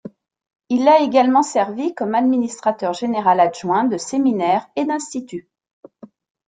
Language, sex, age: French, female, 50-59